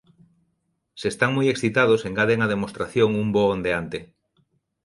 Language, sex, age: Galician, male, 40-49